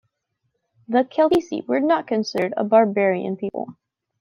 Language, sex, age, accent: English, female, 19-29, United States English